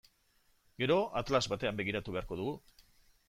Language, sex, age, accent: Basque, male, 50-59, Mendebalekoa (Araba, Bizkaia, Gipuzkoako mendebaleko herri batzuk)